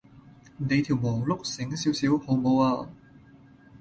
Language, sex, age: Cantonese, male, 19-29